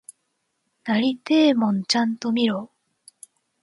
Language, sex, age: Japanese, female, 19-29